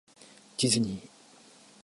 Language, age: Japanese, 50-59